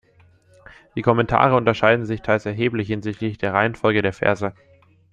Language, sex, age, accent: German, male, under 19, Deutschland Deutsch